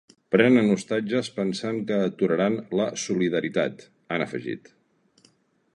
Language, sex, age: Catalan, male, 40-49